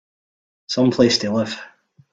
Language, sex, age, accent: English, male, 19-29, Scottish English